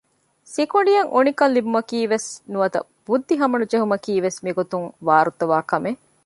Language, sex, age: Divehi, female, 40-49